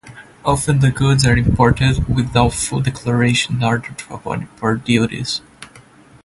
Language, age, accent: English, under 19, United States English